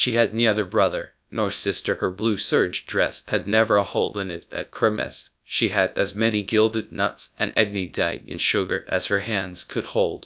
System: TTS, GradTTS